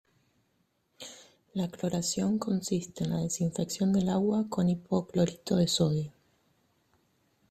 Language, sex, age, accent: Spanish, female, 40-49, Rioplatense: Argentina, Uruguay, este de Bolivia, Paraguay